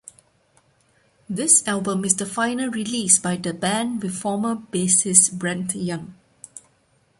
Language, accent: English, Malaysian English